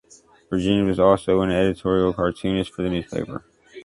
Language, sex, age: English, male, 30-39